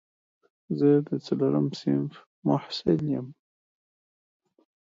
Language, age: Pashto, 19-29